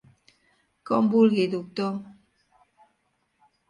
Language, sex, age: Catalan, female, 60-69